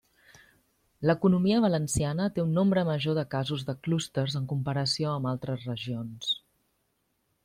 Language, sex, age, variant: Catalan, female, 30-39, Central